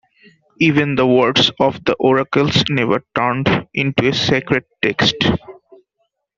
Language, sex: English, male